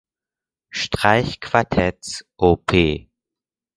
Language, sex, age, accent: German, male, under 19, Deutschland Deutsch